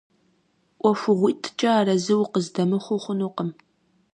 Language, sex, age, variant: Kabardian, female, 19-29, Адыгэбзэ (Къэбэрдей, Кирил, псоми зэдай)